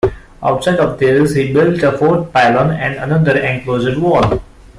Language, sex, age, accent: English, male, 19-29, India and South Asia (India, Pakistan, Sri Lanka)